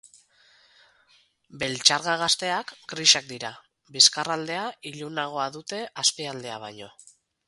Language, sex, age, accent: Basque, female, 40-49, Mendebalekoa (Araba, Bizkaia, Gipuzkoako mendebaleko herri batzuk)